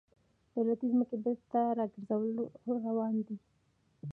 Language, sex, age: Pashto, female, under 19